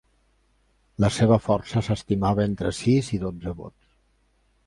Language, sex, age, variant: Catalan, male, 50-59, Central